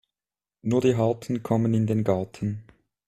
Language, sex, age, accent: German, male, 30-39, Schweizerdeutsch